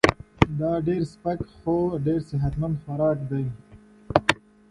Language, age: English, 19-29